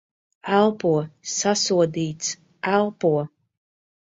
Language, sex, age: Latvian, female, 30-39